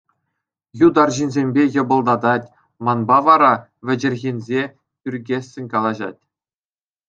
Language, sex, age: Chuvash, male, 19-29